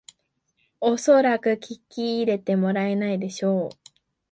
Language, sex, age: Japanese, female, 19-29